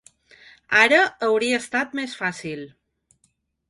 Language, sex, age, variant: Catalan, female, 40-49, Balear